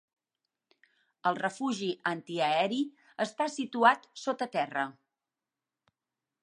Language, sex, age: Catalan, female, 40-49